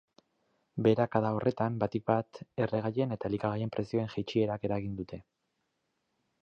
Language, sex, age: Basque, male, 30-39